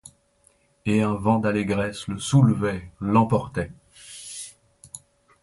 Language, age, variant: French, 40-49, Français des départements et régions d'outre-mer